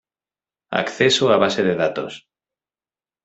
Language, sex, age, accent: Spanish, male, 19-29, España: Norte peninsular (Asturias, Castilla y León, Cantabria, País Vasco, Navarra, Aragón, La Rioja, Guadalajara, Cuenca)